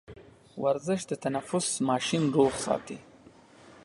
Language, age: Pashto, 30-39